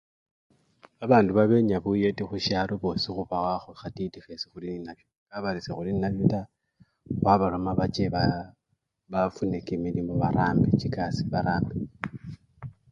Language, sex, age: Luyia, male, 19-29